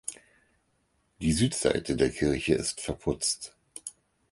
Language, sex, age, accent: German, male, 50-59, Deutschland Deutsch